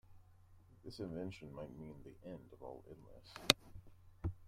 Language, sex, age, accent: English, male, 30-39, United States English